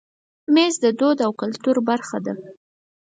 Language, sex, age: Pashto, female, under 19